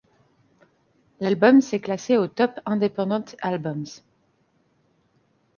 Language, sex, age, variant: French, female, 30-39, Français de métropole